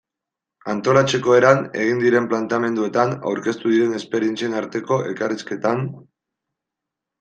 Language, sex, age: Basque, male, 19-29